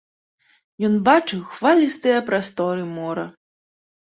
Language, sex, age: Belarusian, female, 19-29